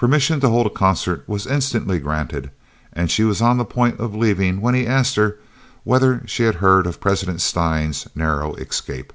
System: none